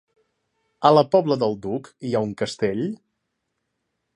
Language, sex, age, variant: Catalan, male, 19-29, Central